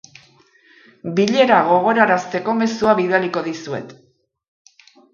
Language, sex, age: Basque, female, 60-69